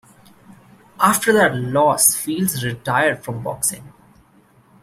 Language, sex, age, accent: English, male, 19-29, India and South Asia (India, Pakistan, Sri Lanka)